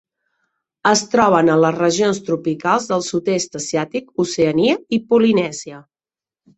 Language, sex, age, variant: Catalan, female, 40-49, Central